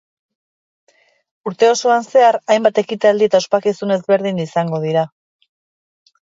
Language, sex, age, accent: Basque, female, 40-49, Erdialdekoa edo Nafarra (Gipuzkoa, Nafarroa)